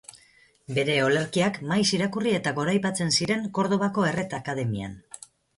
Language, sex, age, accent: Basque, female, 40-49, Mendebalekoa (Araba, Bizkaia, Gipuzkoako mendebaleko herri batzuk)